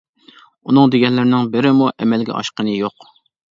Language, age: Uyghur, 19-29